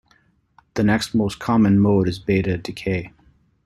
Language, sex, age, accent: English, male, 40-49, Canadian English